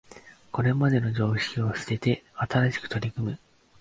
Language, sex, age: Japanese, male, 19-29